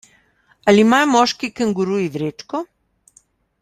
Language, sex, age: Slovenian, female, 60-69